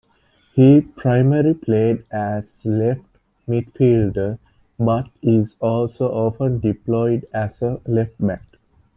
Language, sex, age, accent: English, male, 19-29, England English